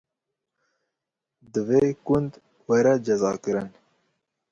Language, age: Kurdish, 19-29